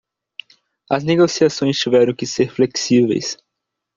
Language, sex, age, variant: Portuguese, male, 19-29, Portuguese (Brasil)